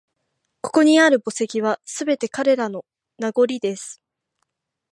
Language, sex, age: Japanese, female, under 19